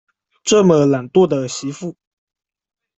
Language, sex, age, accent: Chinese, male, 19-29, 出生地：浙江省